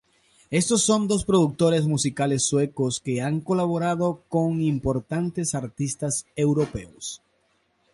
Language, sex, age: Spanish, male, 30-39